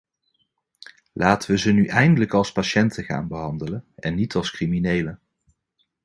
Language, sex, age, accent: Dutch, male, 30-39, Nederlands Nederlands